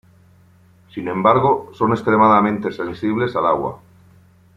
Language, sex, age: Spanish, male, 50-59